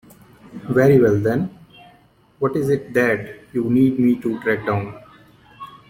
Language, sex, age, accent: English, male, 30-39, India and South Asia (India, Pakistan, Sri Lanka)